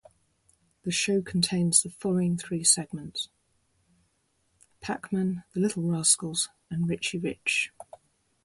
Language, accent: English, England English